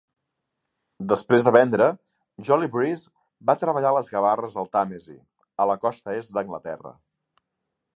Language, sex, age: Catalan, male, 40-49